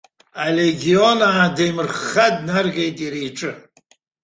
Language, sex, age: Abkhazian, male, 80-89